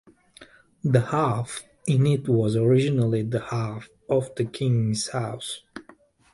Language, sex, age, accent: English, male, 30-39, England English